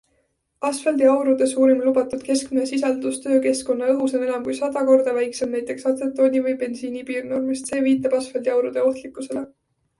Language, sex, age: Estonian, female, 19-29